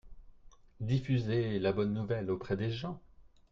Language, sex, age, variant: French, male, 30-39, Français de métropole